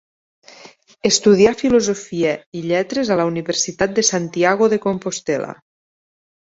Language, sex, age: Catalan, female, 30-39